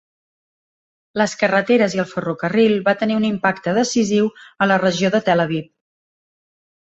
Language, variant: Catalan, Central